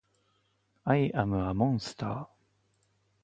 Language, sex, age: Japanese, male, 30-39